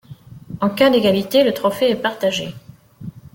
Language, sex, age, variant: French, female, 40-49, Français de métropole